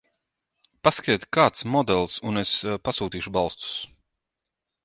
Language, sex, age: Latvian, male, 40-49